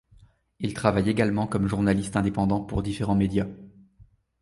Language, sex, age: French, male, 19-29